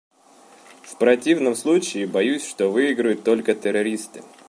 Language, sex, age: Russian, male, 19-29